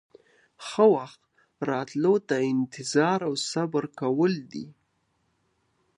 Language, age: Pashto, 19-29